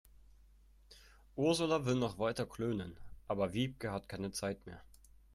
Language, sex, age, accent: German, male, under 19, Deutschland Deutsch